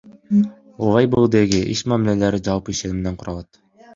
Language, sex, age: Kyrgyz, male, under 19